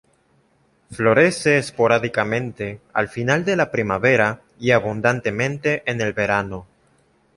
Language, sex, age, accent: Spanish, male, 19-29, México